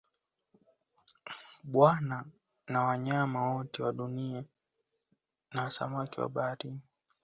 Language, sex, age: Swahili, male, 19-29